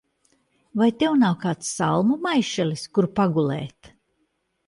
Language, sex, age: Latvian, female, 60-69